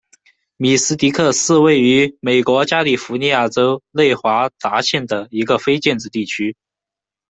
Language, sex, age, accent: Chinese, male, under 19, 出生地：四川省